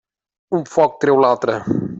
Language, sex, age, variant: Catalan, male, 30-39, Central